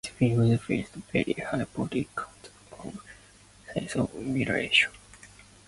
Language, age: English, 19-29